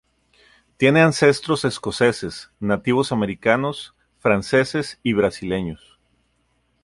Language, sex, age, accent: Spanish, male, 40-49, México